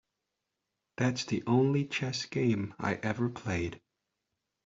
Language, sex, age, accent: English, male, 30-39, United States English